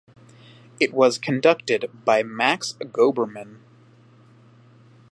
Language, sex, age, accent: English, male, 19-29, Canadian English